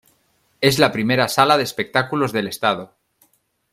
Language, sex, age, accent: Spanish, male, 40-49, España: Norte peninsular (Asturias, Castilla y León, Cantabria, País Vasco, Navarra, Aragón, La Rioja, Guadalajara, Cuenca)